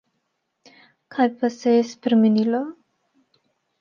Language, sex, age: Slovenian, female, 19-29